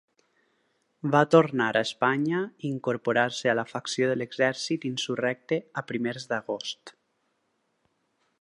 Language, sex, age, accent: Catalan, male, 19-29, valencià